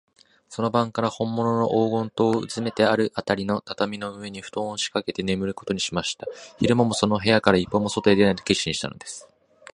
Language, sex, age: Japanese, male, 19-29